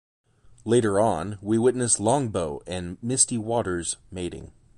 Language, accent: English, United States English